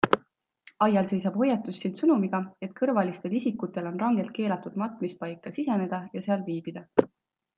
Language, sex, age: Estonian, female, 19-29